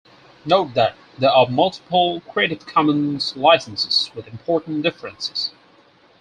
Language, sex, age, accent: English, male, 19-29, England English